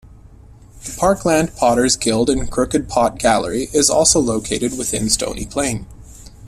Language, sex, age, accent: English, male, 19-29, Canadian English